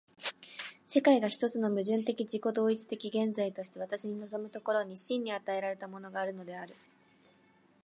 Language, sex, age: Japanese, female, 19-29